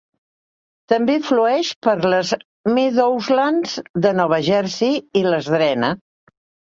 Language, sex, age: Catalan, female, 60-69